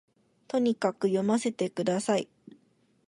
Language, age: Japanese, 19-29